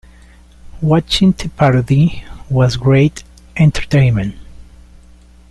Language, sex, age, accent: English, male, 40-49, United States English